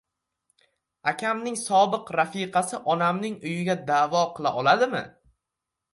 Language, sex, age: Uzbek, male, 19-29